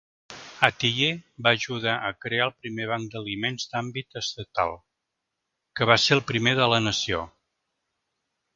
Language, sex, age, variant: Catalan, male, 50-59, Central